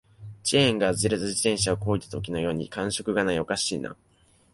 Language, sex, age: Japanese, male, 19-29